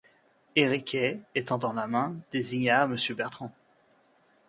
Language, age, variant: French, 19-29, Français de métropole